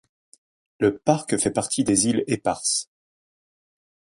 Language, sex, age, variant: French, male, 50-59, Français de métropole